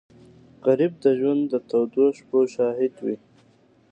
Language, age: Pashto, 19-29